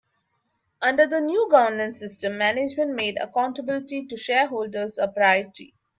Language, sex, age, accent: English, female, 30-39, India and South Asia (India, Pakistan, Sri Lanka)